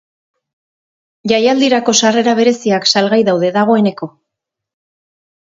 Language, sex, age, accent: Basque, female, 40-49, Erdialdekoa edo Nafarra (Gipuzkoa, Nafarroa)